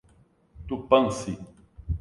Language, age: Portuguese, 40-49